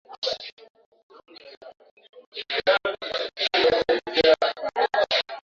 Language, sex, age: Swahili, female, 19-29